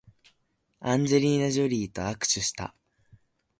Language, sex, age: Japanese, male, under 19